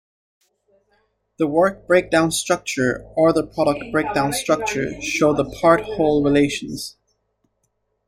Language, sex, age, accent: English, male, 19-29, United States English